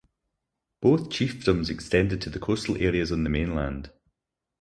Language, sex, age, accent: English, male, 30-39, Scottish English